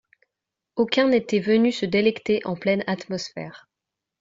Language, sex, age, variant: French, female, 19-29, Français de métropole